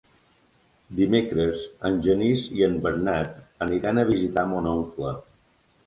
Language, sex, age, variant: Catalan, male, 30-39, Balear